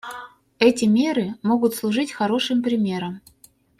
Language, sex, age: Russian, female, 40-49